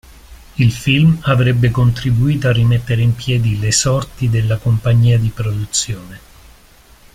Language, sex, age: Italian, male, 50-59